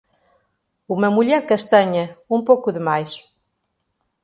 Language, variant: Portuguese, Portuguese (Portugal)